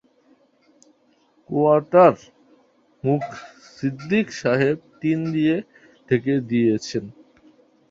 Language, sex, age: Bengali, male, 19-29